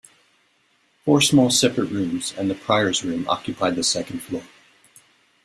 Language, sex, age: English, male, 40-49